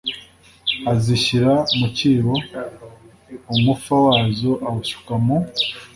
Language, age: Kinyarwanda, 19-29